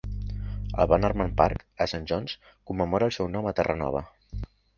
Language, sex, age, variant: Catalan, male, under 19, Central